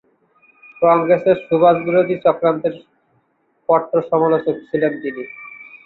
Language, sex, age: Bengali, male, 19-29